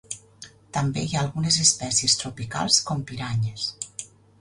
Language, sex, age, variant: Catalan, female, 40-49, Nord-Occidental